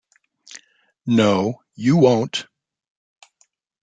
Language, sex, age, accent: English, male, 50-59, United States English